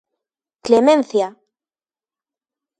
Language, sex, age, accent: Galician, female, 19-29, Normativo (estándar)